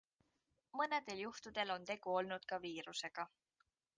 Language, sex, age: Estonian, female, 19-29